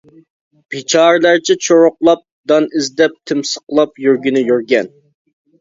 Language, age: Uyghur, 19-29